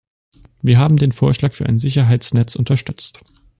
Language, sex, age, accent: German, male, under 19, Deutschland Deutsch